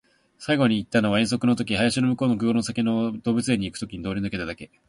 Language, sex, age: Japanese, male, 19-29